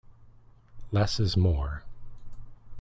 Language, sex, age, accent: English, male, 30-39, United States English